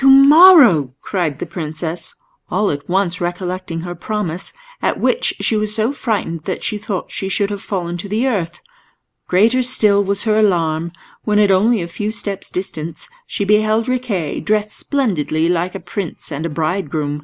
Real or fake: real